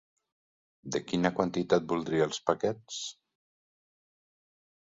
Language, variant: Catalan, Central